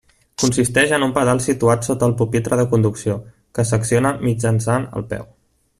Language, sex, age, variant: Catalan, male, 19-29, Central